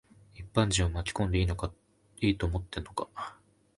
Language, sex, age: Japanese, male, 19-29